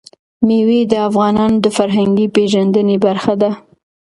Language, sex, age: Pashto, female, 19-29